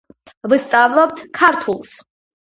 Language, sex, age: Georgian, female, under 19